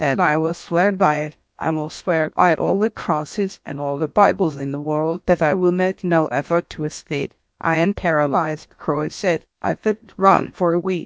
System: TTS, GlowTTS